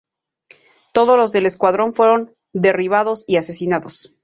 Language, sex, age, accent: Spanish, female, 40-49, México